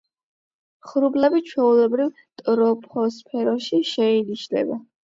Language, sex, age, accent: Georgian, male, under 19, ჩვეულებრივი